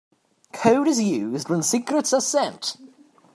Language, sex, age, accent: English, male, under 19, New Zealand English